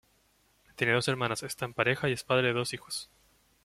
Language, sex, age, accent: Spanish, male, 19-29, Chileno: Chile, Cuyo